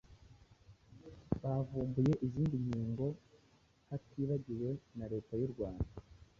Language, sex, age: Kinyarwanda, male, 19-29